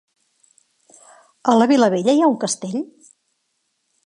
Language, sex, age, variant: Catalan, female, 40-49, Septentrional